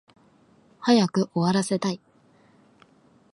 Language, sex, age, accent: Japanese, female, 19-29, 標準語